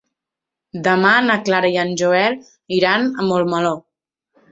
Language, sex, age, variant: Catalan, female, 19-29, Central